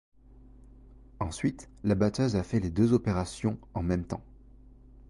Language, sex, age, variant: French, male, 19-29, Français de métropole